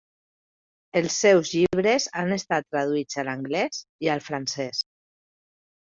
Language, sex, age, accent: Catalan, female, 30-39, valencià